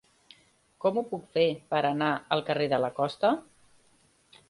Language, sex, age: Catalan, female, 40-49